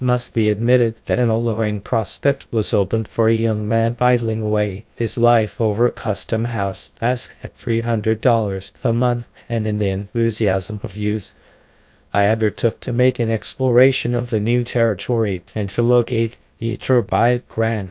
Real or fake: fake